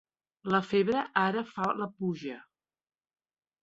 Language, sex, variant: Catalan, female, Central